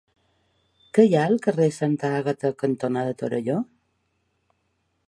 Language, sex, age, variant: Catalan, female, 40-49, Balear